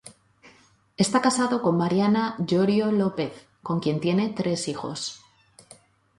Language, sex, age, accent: Spanish, female, 40-49, España: Norte peninsular (Asturias, Castilla y León, Cantabria, País Vasco, Navarra, Aragón, La Rioja, Guadalajara, Cuenca)